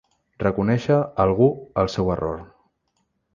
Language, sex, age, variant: Catalan, male, 19-29, Central